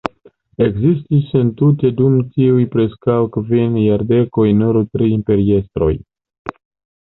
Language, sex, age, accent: Esperanto, male, 19-29, Internacia